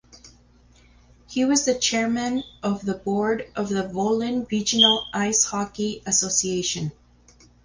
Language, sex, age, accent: English, female, 40-49, United States English